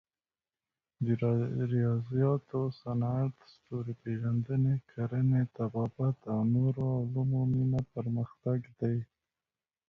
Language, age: Pashto, 19-29